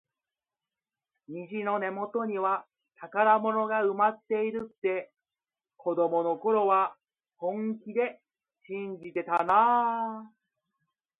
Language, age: Japanese, 30-39